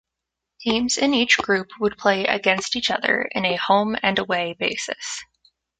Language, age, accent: English, 19-29, United States English